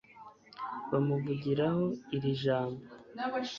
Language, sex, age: Kinyarwanda, male, 30-39